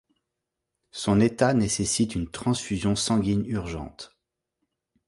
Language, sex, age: French, male, 30-39